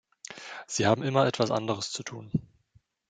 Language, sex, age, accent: German, male, 30-39, Deutschland Deutsch